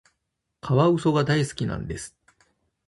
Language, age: Japanese, 40-49